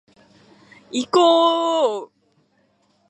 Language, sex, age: Japanese, female, 19-29